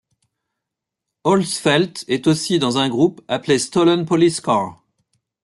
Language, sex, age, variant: French, male, 50-59, Français de métropole